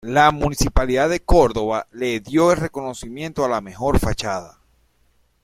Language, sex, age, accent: Spanish, male, 40-49, Caribe: Cuba, Venezuela, Puerto Rico, República Dominicana, Panamá, Colombia caribeña, México caribeño, Costa del golfo de México